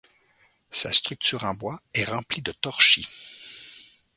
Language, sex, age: French, male, 50-59